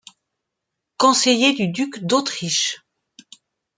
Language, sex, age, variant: French, female, 40-49, Français de métropole